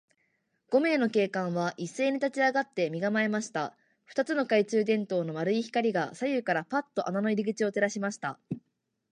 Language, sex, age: Japanese, female, 19-29